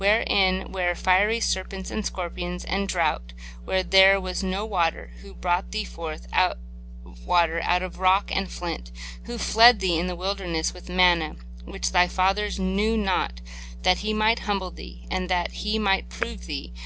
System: none